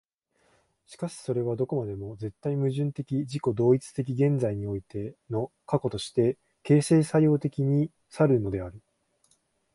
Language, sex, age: Japanese, male, 19-29